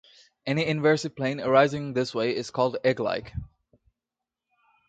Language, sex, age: English, male, 19-29